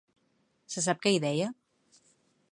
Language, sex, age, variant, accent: Catalan, female, 40-49, Central, central